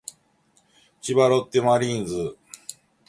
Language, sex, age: Japanese, male, 50-59